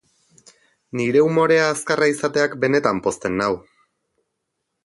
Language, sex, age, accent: Basque, male, 30-39, Erdialdekoa edo Nafarra (Gipuzkoa, Nafarroa)